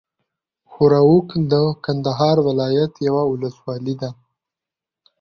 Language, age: Pashto, 19-29